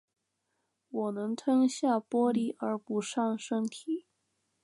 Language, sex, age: Chinese, female, 19-29